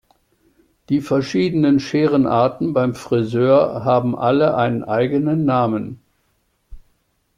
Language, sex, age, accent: German, male, 70-79, Deutschland Deutsch